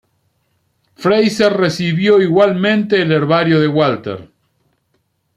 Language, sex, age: Spanish, male, 50-59